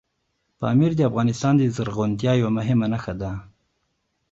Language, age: Pashto, 19-29